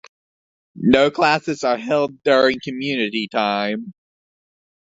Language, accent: English, United States English